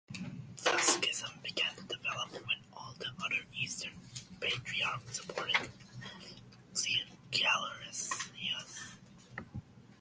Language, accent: English, United States English